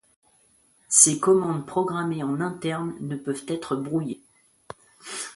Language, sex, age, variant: French, male, 30-39, Français de métropole